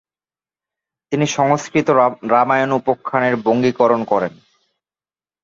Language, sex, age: Bengali, male, 19-29